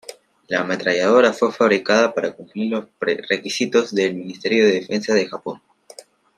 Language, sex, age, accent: Spanish, male, under 19, Andino-Pacífico: Colombia, Perú, Ecuador, oeste de Bolivia y Venezuela andina